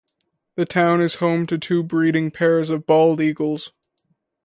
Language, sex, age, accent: English, male, 19-29, Canadian English